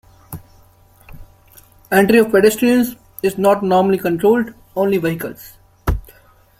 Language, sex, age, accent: English, male, 30-39, New Zealand English